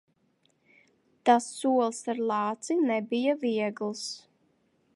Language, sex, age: Latvian, female, 19-29